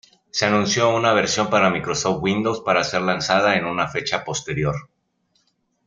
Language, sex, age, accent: Spanish, male, 50-59, México